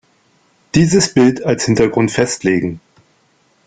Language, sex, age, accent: German, male, 40-49, Deutschland Deutsch